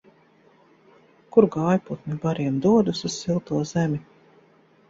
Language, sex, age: Latvian, female, 50-59